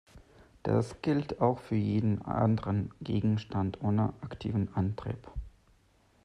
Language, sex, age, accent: German, male, 30-39, Deutschland Deutsch